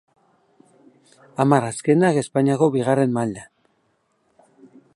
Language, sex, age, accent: Basque, male, 50-59, Mendebalekoa (Araba, Bizkaia, Gipuzkoako mendebaleko herri batzuk)